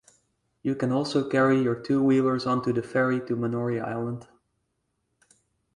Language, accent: English, United States English; Dutch